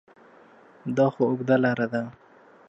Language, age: Pashto, 19-29